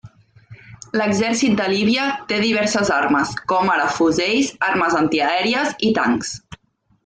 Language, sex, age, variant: Catalan, female, 19-29, Central